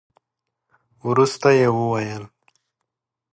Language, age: Pashto, 19-29